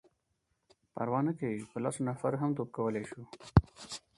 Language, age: Pashto, 19-29